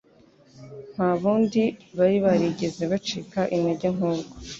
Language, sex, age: Kinyarwanda, female, 19-29